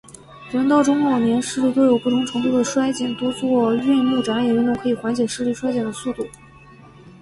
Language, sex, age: Chinese, female, 19-29